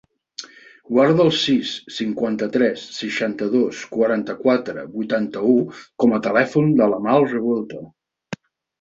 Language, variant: Catalan, Central